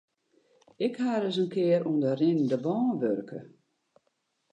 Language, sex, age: Western Frisian, female, 60-69